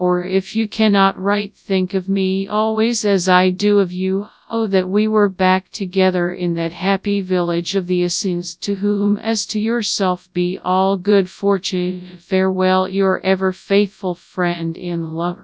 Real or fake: fake